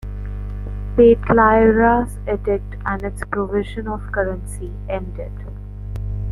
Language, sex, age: English, female, 19-29